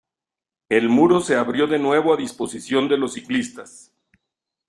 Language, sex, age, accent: Spanish, male, 50-59, México